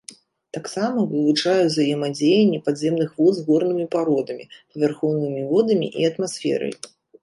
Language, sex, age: Belarusian, female, 30-39